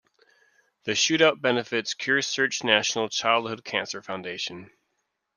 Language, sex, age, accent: English, male, 30-39, United States English